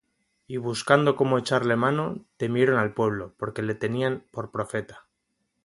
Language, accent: Spanish, España: Norte peninsular (Asturias, Castilla y León, Cantabria, País Vasco, Navarra, Aragón, La Rioja, Guadalajara, Cuenca)